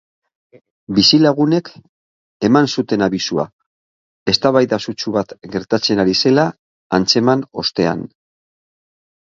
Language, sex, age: Basque, male, 60-69